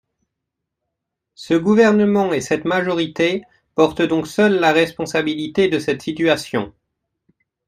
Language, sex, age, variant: French, male, 19-29, Français de métropole